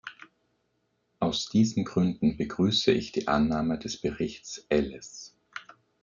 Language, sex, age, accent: German, male, 30-39, Österreichisches Deutsch